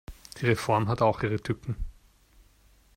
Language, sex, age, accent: German, male, 30-39, Österreichisches Deutsch